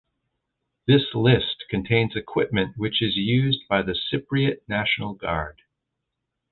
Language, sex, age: English, male, 50-59